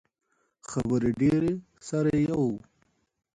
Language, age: Pashto, 19-29